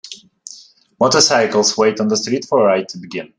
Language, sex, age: English, male, 30-39